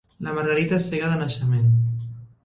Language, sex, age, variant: Catalan, female, 30-39, Central